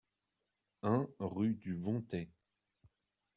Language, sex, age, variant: French, male, 30-39, Français de métropole